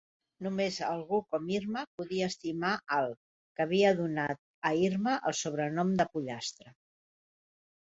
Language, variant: Catalan, Central